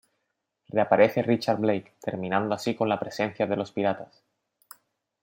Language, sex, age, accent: Spanish, male, 19-29, España: Sur peninsular (Andalucia, Extremadura, Murcia)